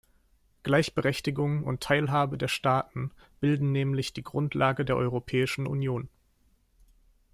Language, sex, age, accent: German, male, 19-29, Deutschland Deutsch